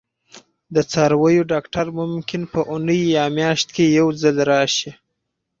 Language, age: Pashto, 19-29